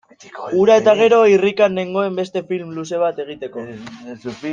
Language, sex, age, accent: Basque, male, 19-29, Mendebalekoa (Araba, Bizkaia, Gipuzkoako mendebaleko herri batzuk)